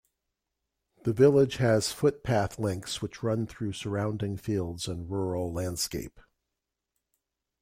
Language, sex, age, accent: English, male, 70-79, United States English